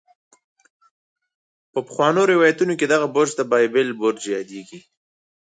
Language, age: Pashto, 30-39